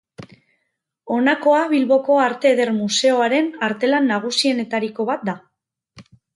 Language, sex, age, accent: Basque, female, 30-39, Erdialdekoa edo Nafarra (Gipuzkoa, Nafarroa)